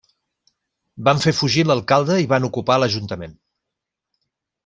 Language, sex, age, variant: Catalan, male, 40-49, Central